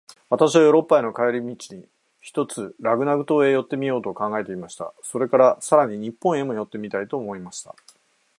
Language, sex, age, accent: Japanese, male, 60-69, 標準